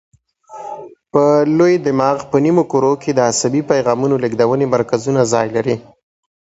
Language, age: Pashto, 19-29